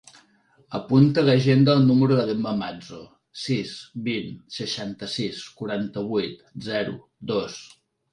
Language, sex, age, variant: Catalan, male, 40-49, Central